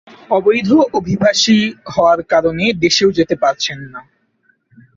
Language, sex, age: Bengali, male, 19-29